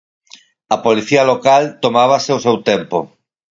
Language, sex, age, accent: Galician, male, 40-49, Normativo (estándar)